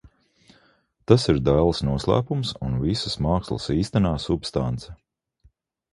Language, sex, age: Latvian, male, 40-49